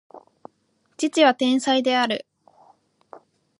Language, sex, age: Japanese, female, 19-29